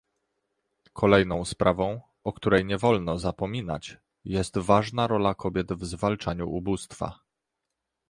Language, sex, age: Polish, male, 30-39